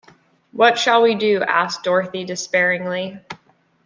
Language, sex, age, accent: English, female, 19-29, United States English